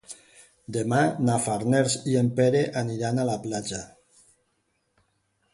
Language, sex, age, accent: Catalan, male, 50-59, valencià